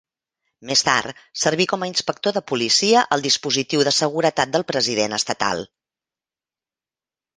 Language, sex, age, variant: Catalan, female, 50-59, Central